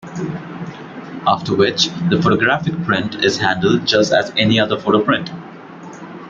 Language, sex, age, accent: English, male, 19-29, India and South Asia (India, Pakistan, Sri Lanka)